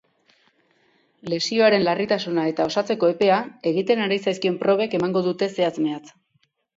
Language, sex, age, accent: Basque, female, 40-49, Erdialdekoa edo Nafarra (Gipuzkoa, Nafarroa)